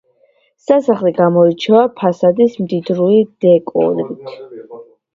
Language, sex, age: Georgian, female, under 19